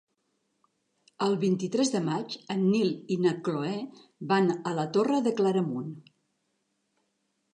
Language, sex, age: Catalan, female, 60-69